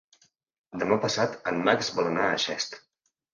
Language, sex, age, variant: Catalan, male, 19-29, Central